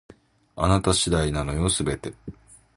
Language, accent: Japanese, 日本人